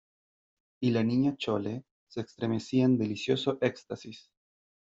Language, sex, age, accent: Spanish, male, 30-39, Chileno: Chile, Cuyo